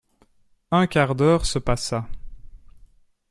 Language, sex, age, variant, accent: French, male, 19-29, Français d'Europe, Français de Belgique